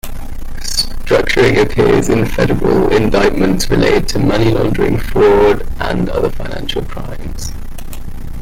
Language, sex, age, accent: English, male, 19-29, England English